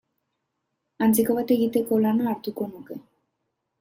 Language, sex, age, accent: Basque, female, 19-29, Mendebalekoa (Araba, Bizkaia, Gipuzkoako mendebaleko herri batzuk)